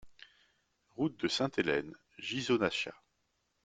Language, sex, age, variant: French, male, 30-39, Français de métropole